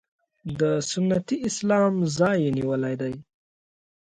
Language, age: Pashto, 19-29